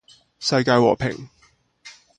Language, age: Chinese, 30-39